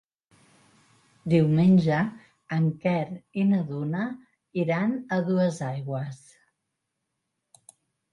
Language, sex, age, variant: Catalan, female, 50-59, Central